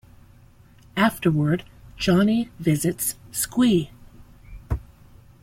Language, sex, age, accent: English, female, 40-49, United States English